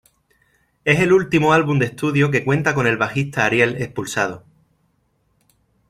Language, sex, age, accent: Spanish, male, 30-39, España: Sur peninsular (Andalucia, Extremadura, Murcia)